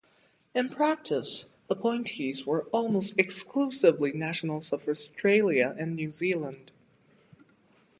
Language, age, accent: English, 19-29, United States English